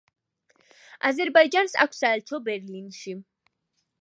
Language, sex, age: Georgian, female, 19-29